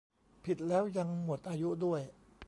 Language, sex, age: Thai, male, 50-59